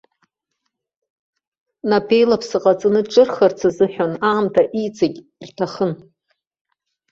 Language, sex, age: Abkhazian, female, 60-69